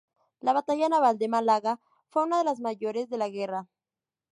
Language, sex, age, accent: Spanish, female, 19-29, México